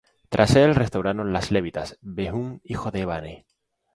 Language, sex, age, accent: Spanish, male, 19-29, España: Islas Canarias